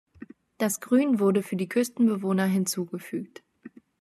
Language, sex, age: German, female, 19-29